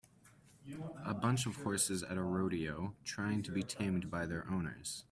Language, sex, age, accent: English, male, 19-29, Canadian English